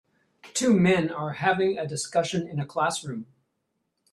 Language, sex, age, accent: English, male, 60-69, Canadian English